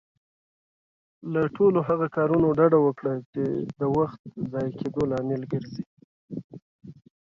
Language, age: Pashto, 30-39